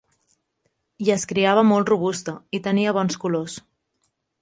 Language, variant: Catalan, Central